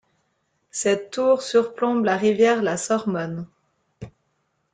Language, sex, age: French, female, 30-39